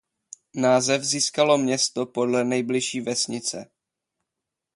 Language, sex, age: Czech, male, 19-29